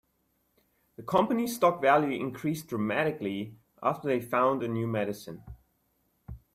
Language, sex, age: English, male, 19-29